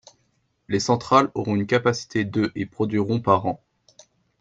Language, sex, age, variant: French, male, 19-29, Français de métropole